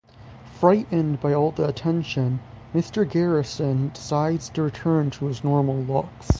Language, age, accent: English, 19-29, United States English